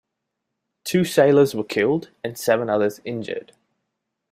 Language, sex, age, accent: English, male, 19-29, United States English